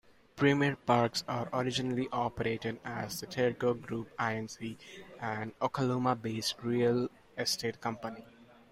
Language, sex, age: English, male, 19-29